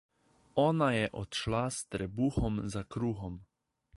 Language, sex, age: Slovenian, male, 19-29